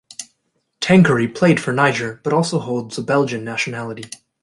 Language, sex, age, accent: English, male, 19-29, United States English